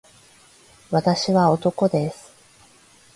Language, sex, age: Japanese, female, 30-39